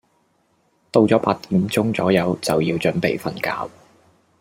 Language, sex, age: Cantonese, male, 19-29